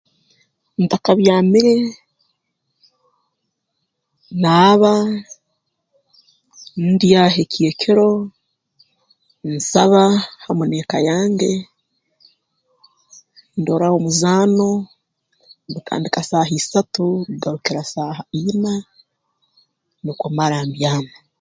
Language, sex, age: Tooro, female, 19-29